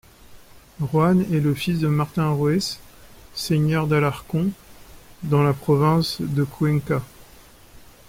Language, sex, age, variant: French, male, 40-49, Français de métropole